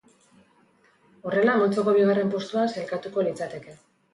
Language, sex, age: Basque, female, 40-49